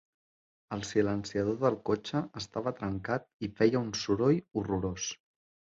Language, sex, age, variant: Catalan, male, 30-39, Central